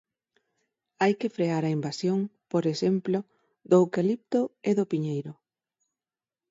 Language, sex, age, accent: Galician, female, 40-49, Normativo (estándar)